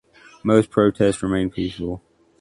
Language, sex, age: English, male, 30-39